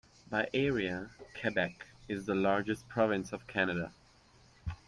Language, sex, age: English, male, 19-29